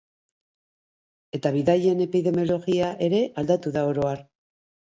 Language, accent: Basque, Mendebalekoa (Araba, Bizkaia, Gipuzkoako mendebaleko herri batzuk)